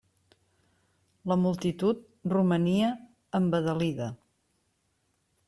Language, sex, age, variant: Catalan, female, 50-59, Central